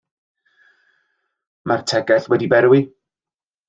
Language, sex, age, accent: Welsh, male, 40-49, Y Deyrnas Unedig Cymraeg